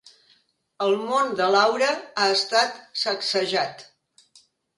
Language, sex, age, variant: Catalan, female, 60-69, Central